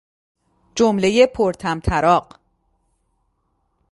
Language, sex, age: Persian, female, 40-49